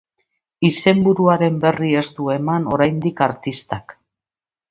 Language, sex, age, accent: Basque, female, 60-69, Mendebalekoa (Araba, Bizkaia, Gipuzkoako mendebaleko herri batzuk)